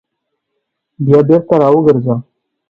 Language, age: Pashto, 40-49